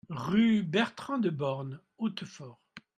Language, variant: French, Français de métropole